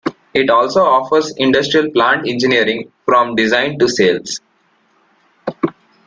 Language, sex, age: English, male, 19-29